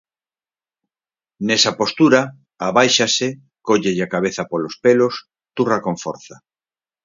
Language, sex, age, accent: Galician, male, 50-59, Normativo (estándar)